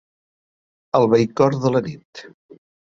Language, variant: Catalan, Central